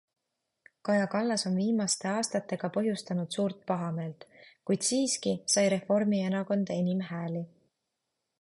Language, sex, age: Estonian, female, 30-39